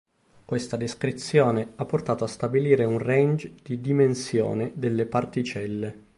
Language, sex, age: Italian, male, 19-29